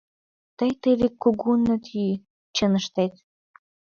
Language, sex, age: Mari, female, 19-29